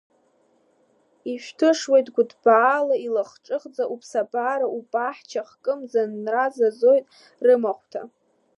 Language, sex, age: Abkhazian, female, under 19